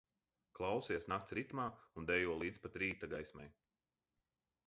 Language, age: Latvian, 30-39